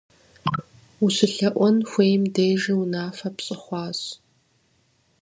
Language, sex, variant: Kabardian, female, Адыгэбзэ (Къэбэрдей, Кирил, псоми зэдай)